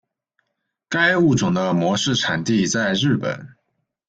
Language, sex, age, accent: Chinese, male, 19-29, 出生地：山东省